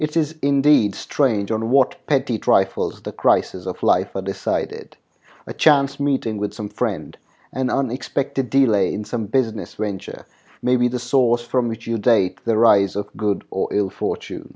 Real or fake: real